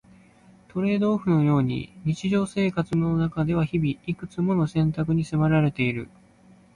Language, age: Japanese, 19-29